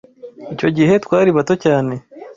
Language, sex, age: Kinyarwanda, male, 19-29